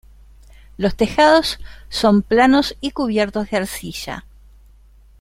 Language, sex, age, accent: Spanish, female, 60-69, Rioplatense: Argentina, Uruguay, este de Bolivia, Paraguay